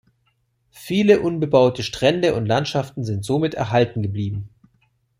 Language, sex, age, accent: German, male, 40-49, Deutschland Deutsch